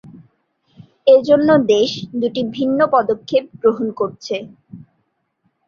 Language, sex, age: Bengali, female, 19-29